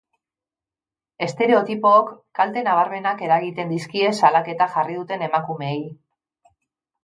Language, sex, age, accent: Basque, female, 50-59, Mendebalekoa (Araba, Bizkaia, Gipuzkoako mendebaleko herri batzuk)